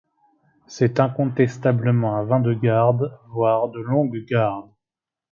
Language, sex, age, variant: French, male, 30-39, Français de métropole